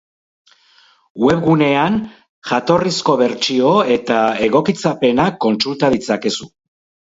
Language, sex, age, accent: Basque, male, 60-69, Mendebalekoa (Araba, Bizkaia, Gipuzkoako mendebaleko herri batzuk)